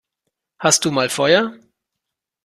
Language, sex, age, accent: German, male, 30-39, Deutschland Deutsch